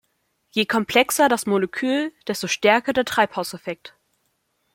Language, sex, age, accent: German, female, under 19, Deutschland Deutsch